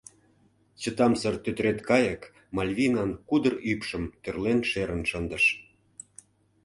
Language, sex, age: Mari, male, 50-59